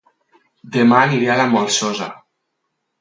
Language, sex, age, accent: Catalan, male, 19-29, valencià